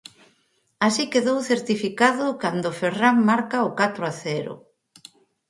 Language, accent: Galician, Atlántico (seseo e gheada); Normativo (estándar)